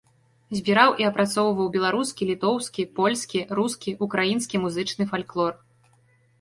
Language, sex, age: Belarusian, female, 19-29